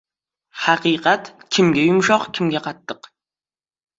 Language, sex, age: Uzbek, female, 30-39